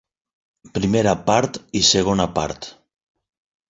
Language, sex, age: Catalan, male, 40-49